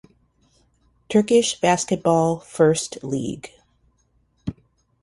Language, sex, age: English, female, 40-49